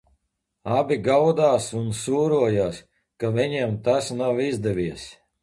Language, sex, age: Latvian, male, 40-49